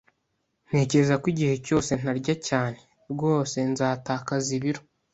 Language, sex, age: Kinyarwanda, male, 19-29